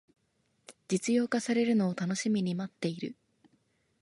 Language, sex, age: Japanese, female, under 19